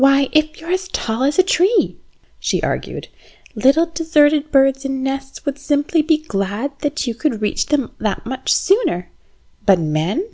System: none